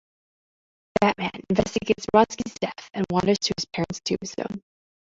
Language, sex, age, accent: English, female, 19-29, United States English